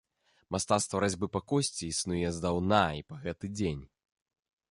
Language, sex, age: Belarusian, male, 30-39